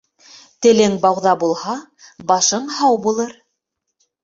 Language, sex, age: Bashkir, female, 30-39